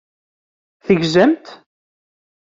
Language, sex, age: Kabyle, male, 19-29